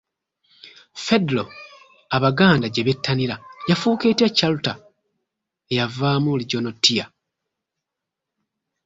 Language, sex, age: Ganda, male, 30-39